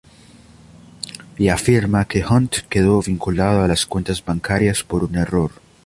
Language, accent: Spanish, Andino-Pacífico: Colombia, Perú, Ecuador, oeste de Bolivia y Venezuela andina